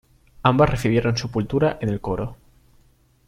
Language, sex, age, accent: Spanish, male, 19-29, España: Centro-Sur peninsular (Madrid, Toledo, Castilla-La Mancha)